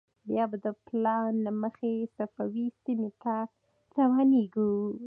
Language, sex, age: Pashto, female, under 19